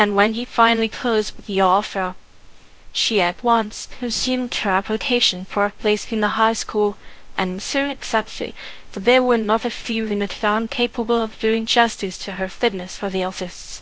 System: TTS, VITS